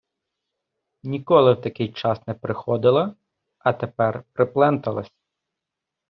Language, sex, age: Ukrainian, male, 19-29